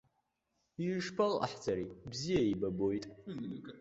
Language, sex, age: Abkhazian, male, under 19